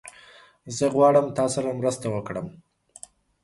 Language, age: Pashto, 30-39